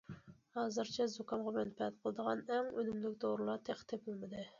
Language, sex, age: Uyghur, female, 30-39